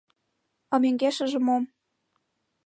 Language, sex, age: Mari, female, 19-29